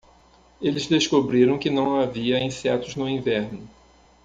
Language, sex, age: Portuguese, male, 50-59